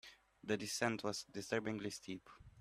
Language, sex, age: English, male, 19-29